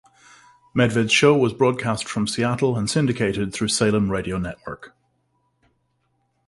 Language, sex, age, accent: English, male, 40-49, Irish English